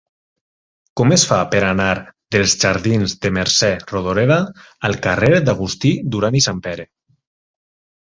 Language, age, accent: Catalan, 19-29, valencià